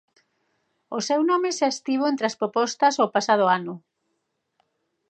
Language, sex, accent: Galician, female, Normativo (estándar)